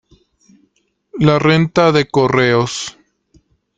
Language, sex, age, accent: Spanish, male, 19-29, México